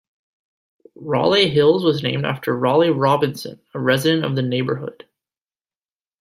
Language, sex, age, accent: English, male, 19-29, Canadian English